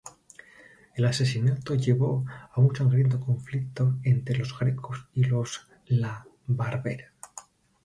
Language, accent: Spanish, España: Norte peninsular (Asturias, Castilla y León, Cantabria, País Vasco, Navarra, Aragón, La Rioja, Guadalajara, Cuenca)